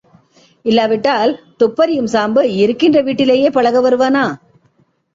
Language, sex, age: Tamil, female, 50-59